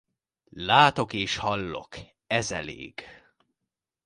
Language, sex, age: Hungarian, male, under 19